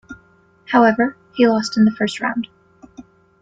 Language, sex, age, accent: English, female, 19-29, United States English